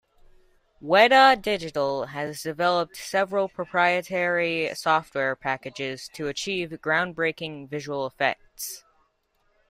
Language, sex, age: English, male, under 19